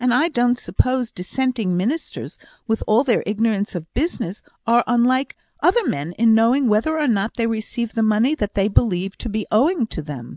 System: none